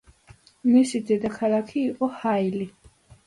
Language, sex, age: Georgian, female, under 19